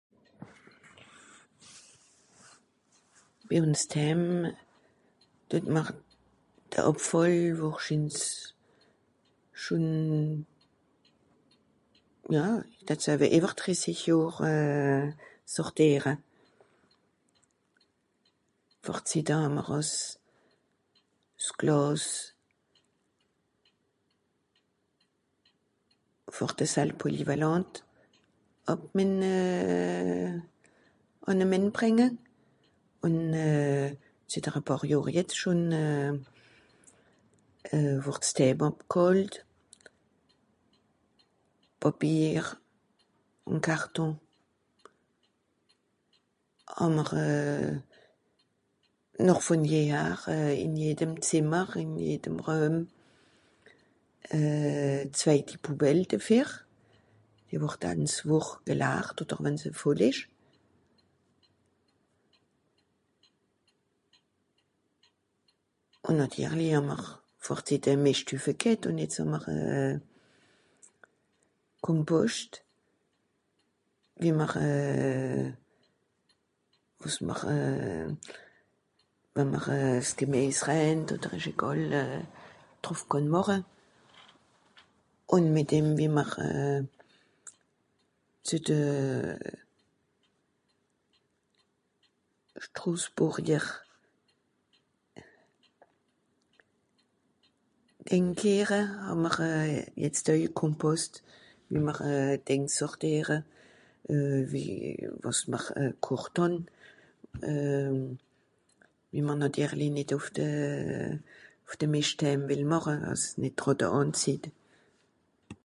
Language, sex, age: Swiss German, female, 70-79